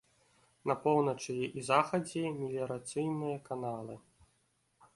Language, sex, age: Belarusian, male, 19-29